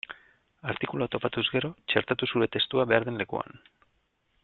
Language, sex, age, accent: Basque, male, 30-39, Mendebalekoa (Araba, Bizkaia, Gipuzkoako mendebaleko herri batzuk)